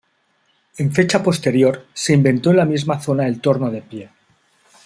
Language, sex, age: Spanish, male, 40-49